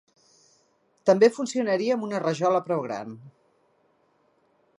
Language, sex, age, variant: Catalan, female, 50-59, Central